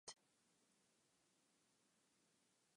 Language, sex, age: English, female, 19-29